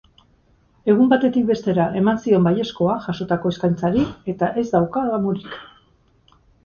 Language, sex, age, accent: Basque, female, 50-59, Erdialdekoa edo Nafarra (Gipuzkoa, Nafarroa)